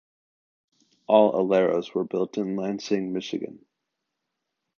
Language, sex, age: English, male, under 19